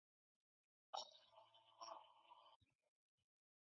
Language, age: English, 19-29